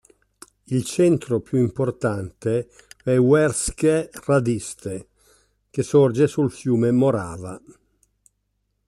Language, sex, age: Italian, male, 60-69